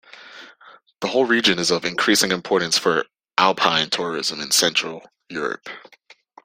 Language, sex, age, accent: English, male, 19-29, United States English